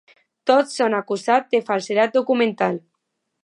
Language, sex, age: Catalan, female, under 19